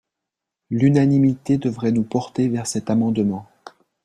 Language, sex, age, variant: French, male, 40-49, Français de métropole